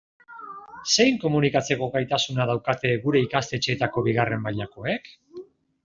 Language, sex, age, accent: Basque, male, 40-49, Mendebalekoa (Araba, Bizkaia, Gipuzkoako mendebaleko herri batzuk)